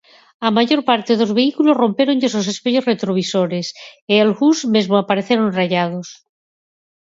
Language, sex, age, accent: Galician, female, 50-59, Central (gheada)